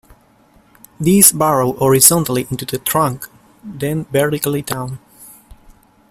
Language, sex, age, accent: English, male, 19-29, United States English